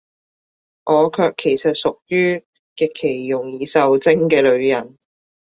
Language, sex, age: Cantonese, female, 19-29